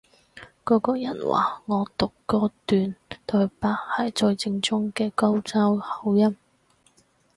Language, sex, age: Cantonese, female, 30-39